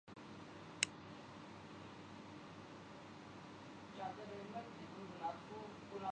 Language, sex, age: Urdu, male, 19-29